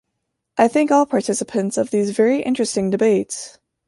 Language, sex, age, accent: English, female, under 19, United States English